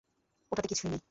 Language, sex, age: Bengali, female, 19-29